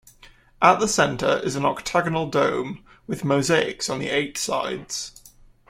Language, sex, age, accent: English, male, 19-29, England English